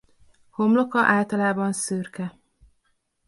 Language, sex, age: Hungarian, female, 19-29